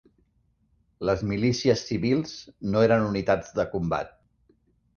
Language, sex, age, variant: Catalan, male, 40-49, Central